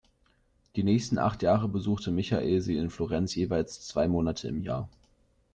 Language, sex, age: German, male, 19-29